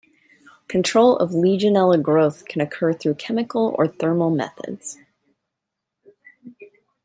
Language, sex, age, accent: English, female, 30-39, United States English